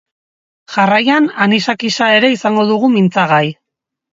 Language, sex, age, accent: Basque, female, 40-49, Erdialdekoa edo Nafarra (Gipuzkoa, Nafarroa)